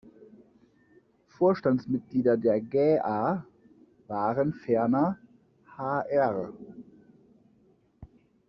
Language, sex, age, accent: German, male, 30-39, Deutschland Deutsch